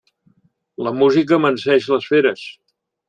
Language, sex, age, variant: Catalan, male, 80-89, Central